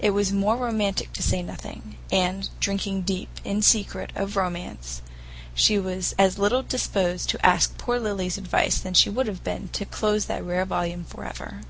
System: none